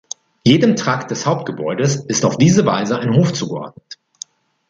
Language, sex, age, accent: German, male, 40-49, Deutschland Deutsch